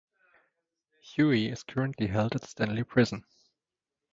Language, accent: English, England English